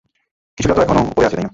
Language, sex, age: Bengali, male, 19-29